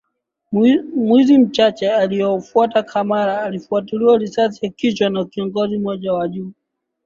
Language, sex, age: Swahili, male, 19-29